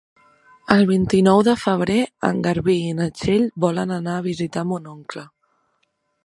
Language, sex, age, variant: Catalan, female, 19-29, Central